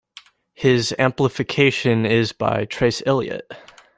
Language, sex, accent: English, male, United States English